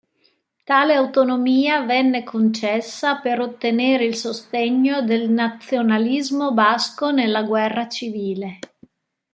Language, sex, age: Italian, female, 40-49